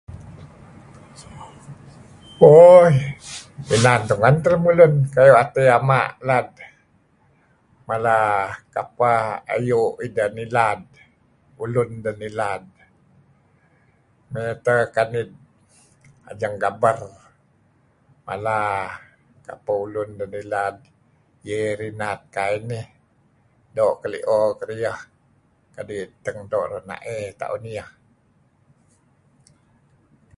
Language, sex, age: Kelabit, male, 60-69